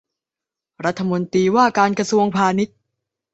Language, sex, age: Thai, female, under 19